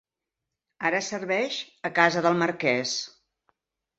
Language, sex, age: Catalan, female, 60-69